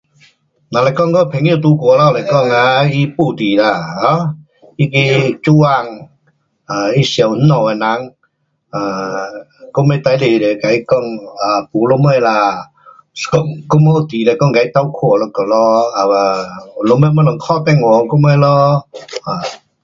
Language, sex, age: Pu-Xian Chinese, male, 60-69